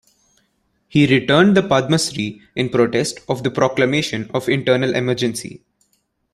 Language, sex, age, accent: English, male, under 19, India and South Asia (India, Pakistan, Sri Lanka)